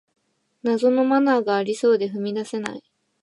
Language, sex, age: Japanese, female, 19-29